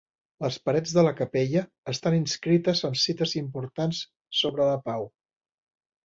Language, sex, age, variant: Catalan, male, 60-69, Central